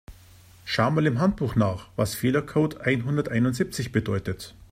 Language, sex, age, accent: German, male, 50-59, Deutschland Deutsch